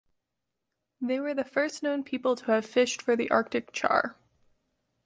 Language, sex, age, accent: English, female, 19-29, United States English